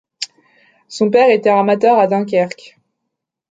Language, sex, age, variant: French, female, 19-29, Français de métropole